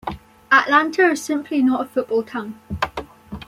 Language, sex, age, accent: English, female, under 19, England English